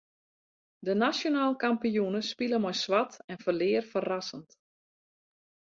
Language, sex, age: Western Frisian, female, 40-49